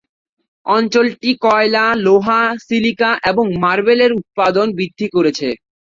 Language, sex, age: Bengali, male, 19-29